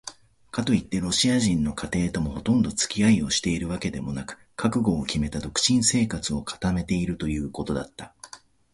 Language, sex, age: Japanese, male, 30-39